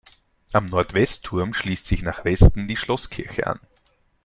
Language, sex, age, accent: German, male, 19-29, Österreichisches Deutsch